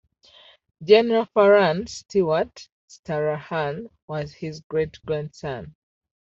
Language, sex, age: English, female, 19-29